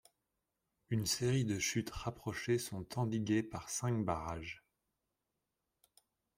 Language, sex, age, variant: French, male, 40-49, Français de métropole